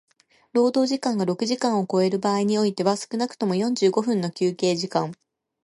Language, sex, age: Japanese, female, 30-39